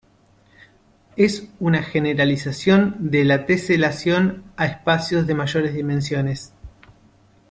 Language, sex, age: Spanish, male, 30-39